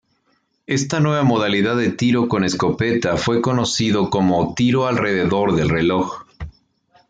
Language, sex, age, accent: Spanish, male, 30-39, México